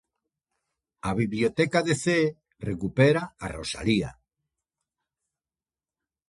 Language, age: Galician, 60-69